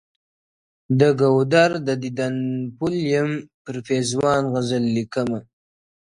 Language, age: Pashto, 19-29